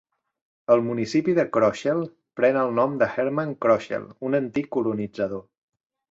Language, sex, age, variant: Catalan, male, 50-59, Central